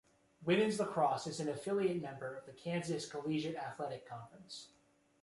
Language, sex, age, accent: English, male, 19-29, United States English